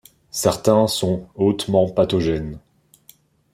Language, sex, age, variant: French, male, 19-29, Français de métropole